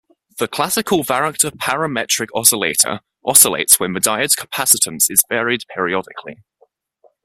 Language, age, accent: English, 19-29, England English